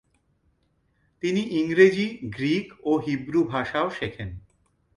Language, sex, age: Bengali, male, 30-39